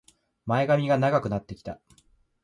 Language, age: Japanese, 19-29